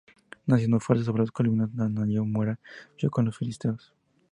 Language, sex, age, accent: Spanish, male, 19-29, México